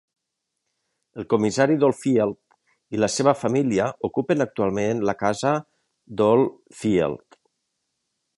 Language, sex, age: Catalan, male, 40-49